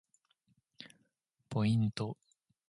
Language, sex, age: Japanese, male, 19-29